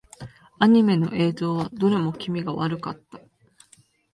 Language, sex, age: Japanese, female, 19-29